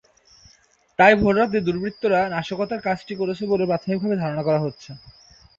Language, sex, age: Bengali, male, 19-29